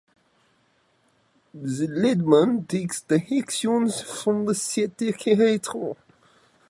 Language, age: English, 19-29